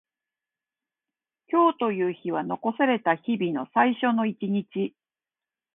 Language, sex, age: Japanese, female, 50-59